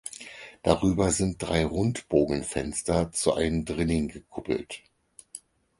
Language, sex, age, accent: German, male, 50-59, Deutschland Deutsch